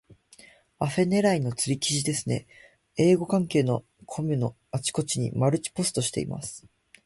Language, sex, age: Japanese, male, 19-29